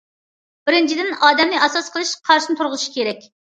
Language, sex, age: Uyghur, female, 40-49